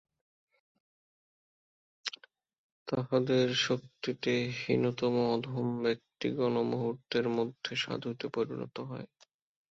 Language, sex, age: Bengali, male, 19-29